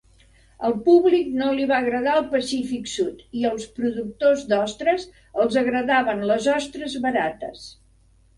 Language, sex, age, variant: Catalan, female, 60-69, Central